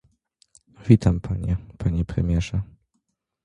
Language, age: Polish, under 19